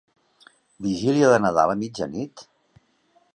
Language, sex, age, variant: Catalan, male, 50-59, Central